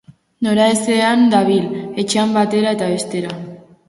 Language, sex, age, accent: Basque, female, under 19, Mendebalekoa (Araba, Bizkaia, Gipuzkoako mendebaleko herri batzuk)